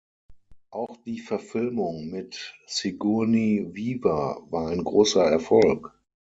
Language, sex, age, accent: German, male, 40-49, Deutschland Deutsch